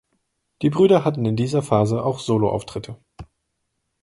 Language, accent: German, Deutschland Deutsch